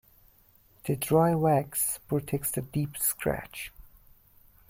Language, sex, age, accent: English, male, 19-29, United States English